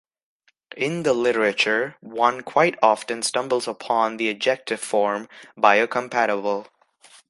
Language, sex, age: English, male, under 19